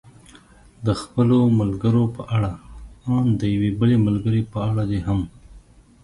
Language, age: Pashto, 30-39